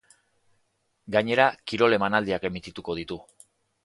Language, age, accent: Basque, 40-49, Erdialdekoa edo Nafarra (Gipuzkoa, Nafarroa)